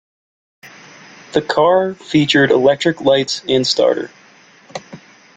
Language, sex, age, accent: English, male, 19-29, United States English